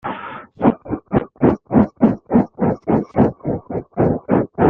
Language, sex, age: French, male, 19-29